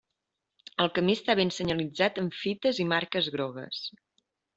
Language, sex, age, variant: Catalan, female, 30-39, Septentrional